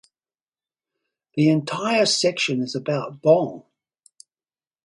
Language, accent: English, Australian English